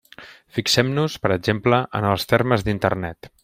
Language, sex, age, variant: Catalan, male, 30-39, Central